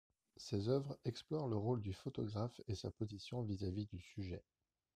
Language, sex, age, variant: French, male, 30-39, Français de métropole